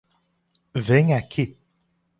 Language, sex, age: Portuguese, male, 19-29